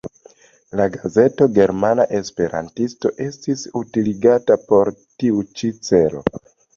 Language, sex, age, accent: Esperanto, male, 30-39, Internacia